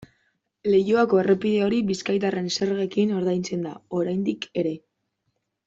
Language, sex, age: Basque, female, 19-29